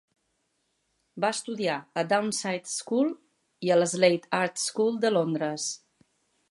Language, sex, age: Catalan, female, 40-49